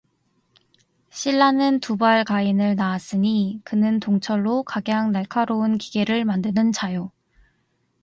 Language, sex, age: Korean, female, 19-29